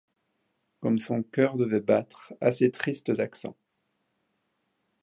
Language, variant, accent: French, Français d'Europe, Français de Suisse